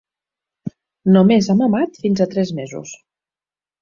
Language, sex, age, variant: Catalan, female, 50-59, Central